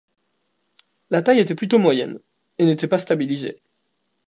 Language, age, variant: French, 19-29, Français de métropole